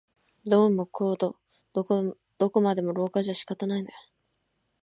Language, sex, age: Japanese, female, 19-29